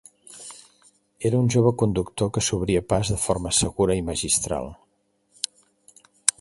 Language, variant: Catalan, Central